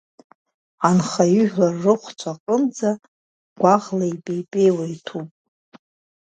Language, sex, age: Abkhazian, female, 40-49